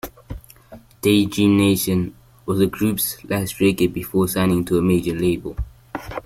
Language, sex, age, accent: English, male, under 19, Welsh English